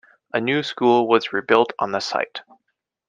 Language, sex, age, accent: English, male, 19-29, United States English